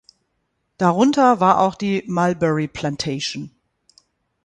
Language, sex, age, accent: German, female, 50-59, Deutschland Deutsch